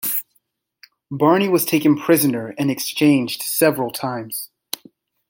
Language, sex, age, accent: English, male, 19-29, United States English